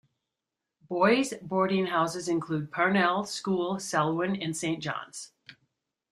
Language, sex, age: English, female, 50-59